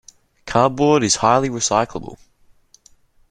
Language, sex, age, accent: English, male, under 19, Australian English